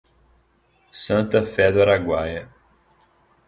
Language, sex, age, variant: Portuguese, male, 19-29, Portuguese (Brasil)